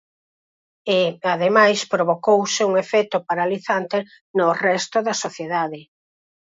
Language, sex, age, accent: Galician, female, 50-59, Normativo (estándar)